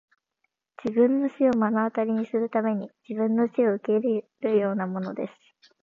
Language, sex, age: Japanese, female, under 19